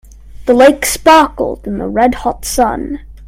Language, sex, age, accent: English, male, under 19, England English